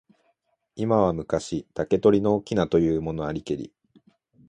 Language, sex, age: Japanese, male, 19-29